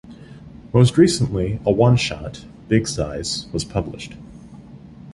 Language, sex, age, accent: English, male, 19-29, United States English